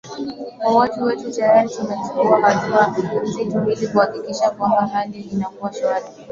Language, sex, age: Swahili, female, 19-29